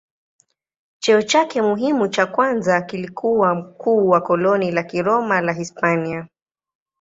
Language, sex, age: Swahili, female, 19-29